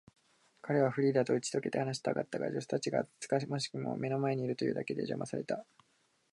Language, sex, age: Japanese, male, 19-29